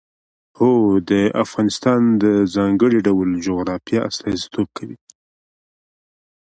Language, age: Pashto, 19-29